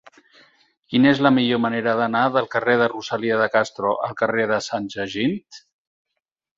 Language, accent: Catalan, Barcelonès